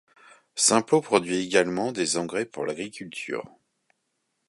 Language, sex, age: French, male, 40-49